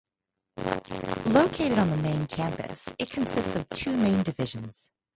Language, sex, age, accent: English, female, 40-49, United States English